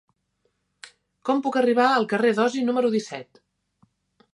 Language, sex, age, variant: Catalan, female, 40-49, Central